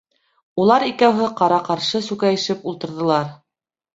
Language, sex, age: Bashkir, female, 30-39